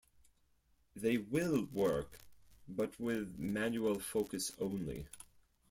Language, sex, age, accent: English, male, 30-39, United States English